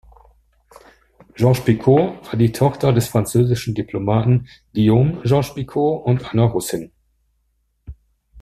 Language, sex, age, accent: German, male, 40-49, Deutschland Deutsch